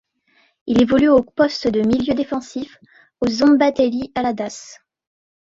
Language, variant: French, Français de métropole